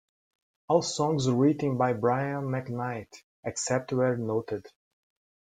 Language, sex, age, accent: English, male, 30-39, United States English